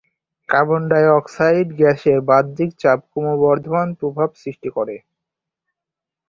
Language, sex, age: Bengali, male, under 19